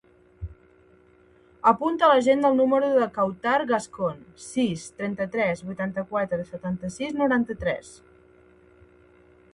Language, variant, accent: Catalan, Central, central